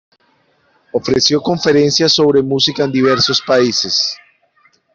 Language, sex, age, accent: Spanish, male, 30-39, Andino-Pacífico: Colombia, Perú, Ecuador, oeste de Bolivia y Venezuela andina